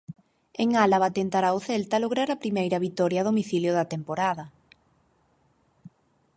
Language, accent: Galician, Normativo (estándar)